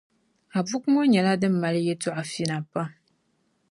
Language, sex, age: Dagbani, female, 19-29